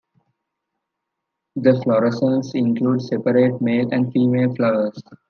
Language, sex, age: English, male, under 19